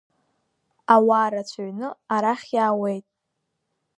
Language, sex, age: Abkhazian, female, under 19